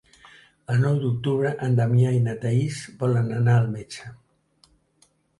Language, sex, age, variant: Catalan, male, 70-79, Central